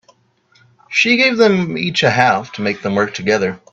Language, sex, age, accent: English, male, under 19, United States English